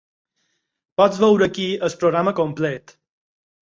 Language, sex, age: Catalan, male, 40-49